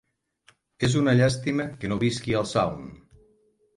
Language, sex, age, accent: Catalan, male, 50-59, occidental